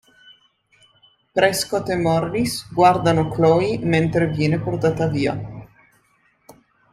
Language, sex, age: Italian, female, 19-29